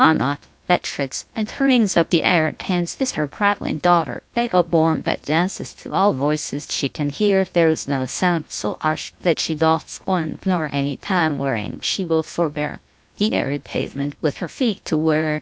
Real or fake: fake